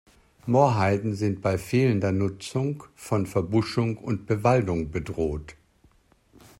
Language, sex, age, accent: German, male, 50-59, Deutschland Deutsch